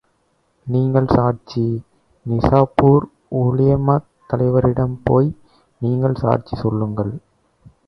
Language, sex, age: Tamil, male, 19-29